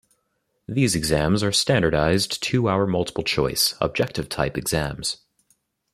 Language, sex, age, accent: English, male, 19-29, United States English